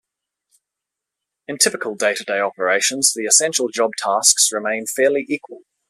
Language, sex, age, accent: English, male, 19-29, Australian English